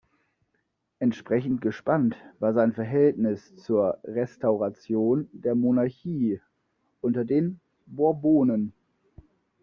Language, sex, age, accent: German, male, 30-39, Deutschland Deutsch